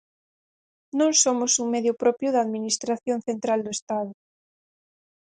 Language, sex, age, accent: Galician, female, 19-29, Central (gheada)